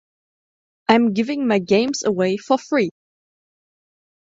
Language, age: English, 19-29